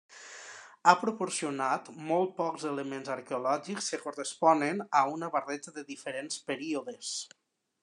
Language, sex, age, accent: Catalan, male, 30-39, valencià